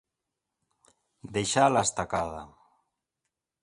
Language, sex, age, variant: Catalan, male, 40-49, Central